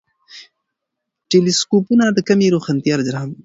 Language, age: Pashto, 19-29